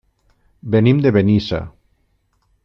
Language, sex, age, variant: Catalan, male, 40-49, Nord-Occidental